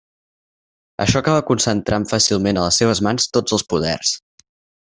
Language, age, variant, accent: Catalan, 19-29, Central, central